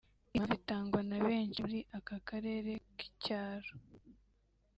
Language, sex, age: Kinyarwanda, female, 19-29